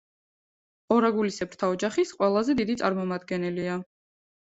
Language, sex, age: Georgian, female, 19-29